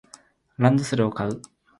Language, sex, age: Japanese, male, under 19